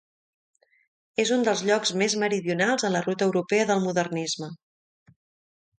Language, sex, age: Catalan, female, 40-49